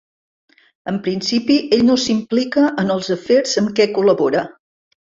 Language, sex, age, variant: Catalan, female, 50-59, Central